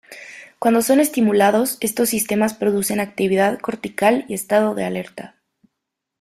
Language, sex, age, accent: Spanish, female, 19-29, México